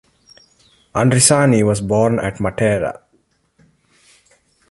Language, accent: English, India and South Asia (India, Pakistan, Sri Lanka)